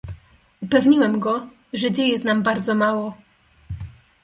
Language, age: Polish, 19-29